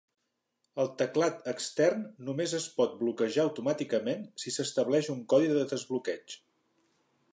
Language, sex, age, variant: Catalan, male, 50-59, Central